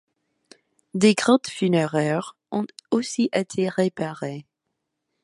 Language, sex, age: French, female, 19-29